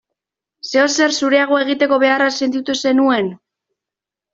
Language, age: Basque, 19-29